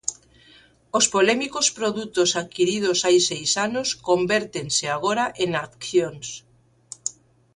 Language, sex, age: Galician, female, 50-59